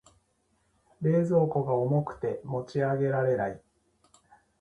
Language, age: Japanese, 40-49